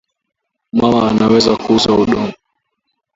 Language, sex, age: Swahili, male, under 19